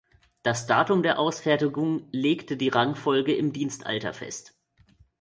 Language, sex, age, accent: German, male, 19-29, Deutschland Deutsch